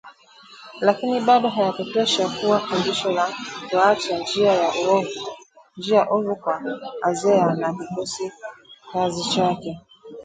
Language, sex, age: Swahili, female, 40-49